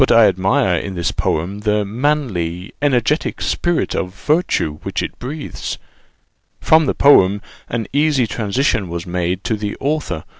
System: none